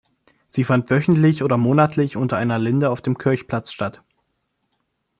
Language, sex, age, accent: German, male, 19-29, Deutschland Deutsch